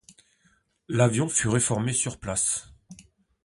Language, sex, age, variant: French, male, 40-49, Français de métropole